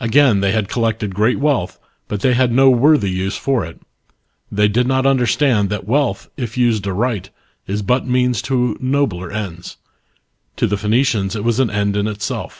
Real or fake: real